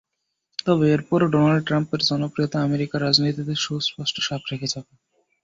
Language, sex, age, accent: Bengali, male, 19-29, শুদ্ধ